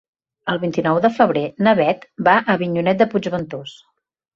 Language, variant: Catalan, Central